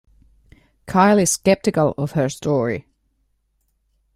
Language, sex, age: English, female, 40-49